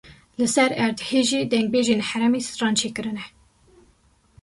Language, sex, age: Kurdish, female, 19-29